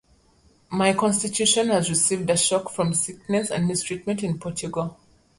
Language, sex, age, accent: English, female, 30-39, Southern African (South Africa, Zimbabwe, Namibia)